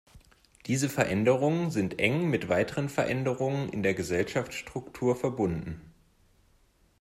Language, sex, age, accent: German, male, 19-29, Deutschland Deutsch